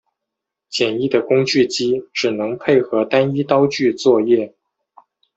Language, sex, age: Chinese, male, 40-49